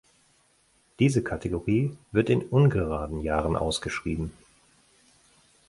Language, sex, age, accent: German, male, 40-49, Deutschland Deutsch